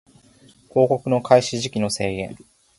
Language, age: Japanese, 19-29